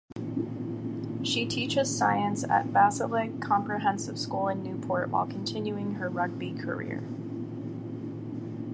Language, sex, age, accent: English, male, 19-29, United States English